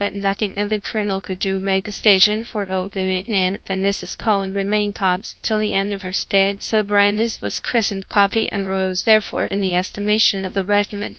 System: TTS, GlowTTS